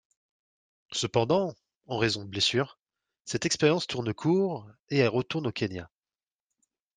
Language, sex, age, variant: French, male, 19-29, Français de métropole